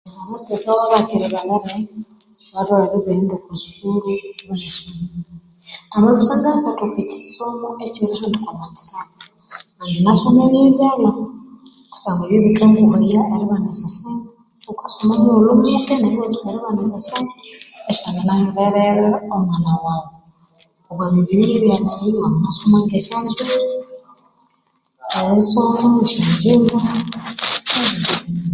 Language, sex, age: Konzo, female, 30-39